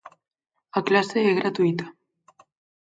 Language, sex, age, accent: Galician, female, 19-29, Normativo (estándar)